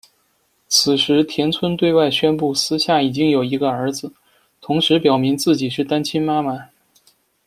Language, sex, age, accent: Chinese, male, 30-39, 出生地：北京市